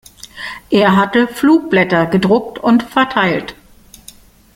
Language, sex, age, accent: German, female, 50-59, Deutschland Deutsch